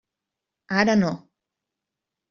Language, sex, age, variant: Catalan, female, 19-29, Central